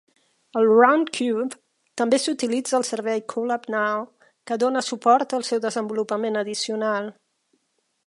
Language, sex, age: Catalan, female, 50-59